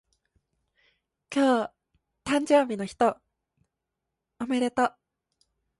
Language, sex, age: Japanese, male, under 19